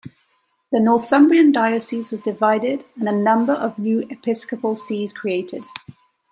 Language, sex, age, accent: English, female, 30-39, England English